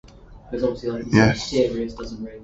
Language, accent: English, England English